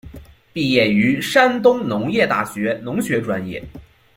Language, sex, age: Chinese, male, under 19